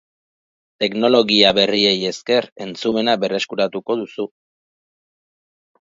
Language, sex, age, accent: Basque, male, 40-49, Batua